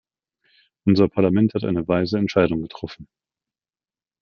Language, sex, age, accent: German, male, 40-49, Deutschland Deutsch